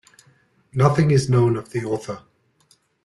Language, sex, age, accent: English, male, 40-49, Southern African (South Africa, Zimbabwe, Namibia)